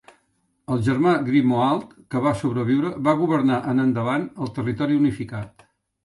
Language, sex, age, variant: Catalan, male, 60-69, Central